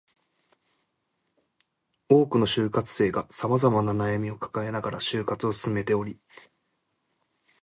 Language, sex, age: Japanese, male, 19-29